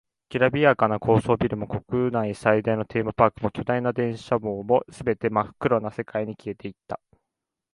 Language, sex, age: Japanese, male, 19-29